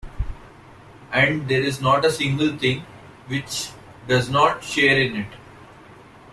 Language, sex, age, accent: English, male, 19-29, India and South Asia (India, Pakistan, Sri Lanka)